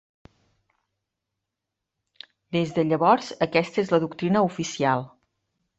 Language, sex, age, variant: Catalan, female, 40-49, Central